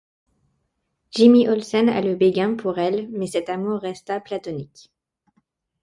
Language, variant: French, Français de métropole